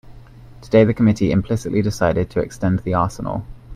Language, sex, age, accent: English, male, 19-29, England English